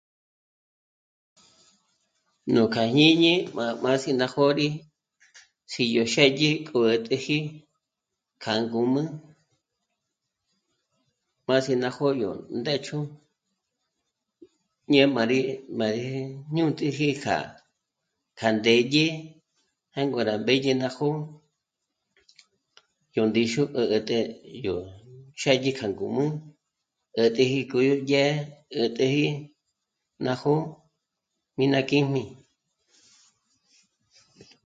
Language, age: Michoacán Mazahua, 19-29